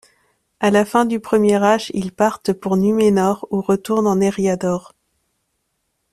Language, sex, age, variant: French, female, 30-39, Français de métropole